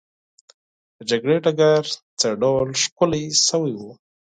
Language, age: Pashto, 19-29